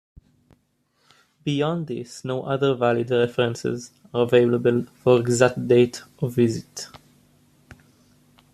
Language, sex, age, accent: English, male, 19-29, United States English